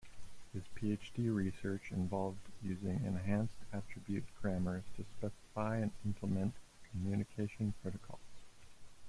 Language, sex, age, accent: English, male, 30-39, United States English